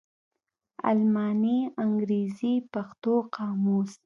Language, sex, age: Pashto, female, 19-29